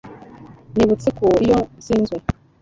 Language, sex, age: Kinyarwanda, female, 40-49